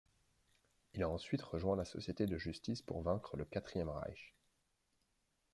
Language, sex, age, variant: French, male, 30-39, Français de métropole